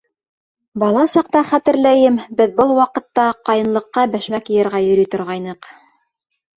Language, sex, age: Bashkir, female, 30-39